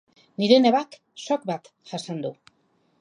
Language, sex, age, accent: Basque, female, 50-59, Mendebalekoa (Araba, Bizkaia, Gipuzkoako mendebaleko herri batzuk)